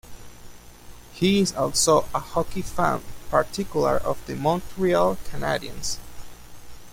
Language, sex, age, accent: English, male, 19-29, United States English